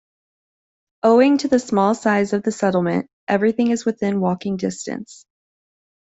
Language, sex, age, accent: English, female, 30-39, United States English